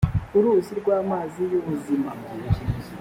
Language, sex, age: Kinyarwanda, male, 19-29